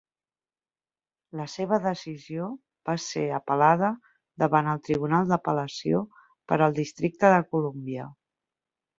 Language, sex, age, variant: Catalan, female, 40-49, Central